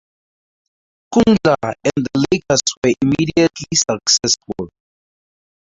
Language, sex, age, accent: English, male, 19-29, Southern African (South Africa, Zimbabwe, Namibia)